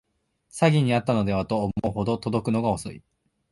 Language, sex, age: Japanese, male, 19-29